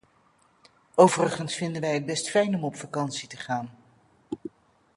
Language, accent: Dutch, Nederlands Nederlands